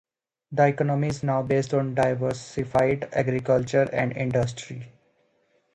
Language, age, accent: English, 19-29, England English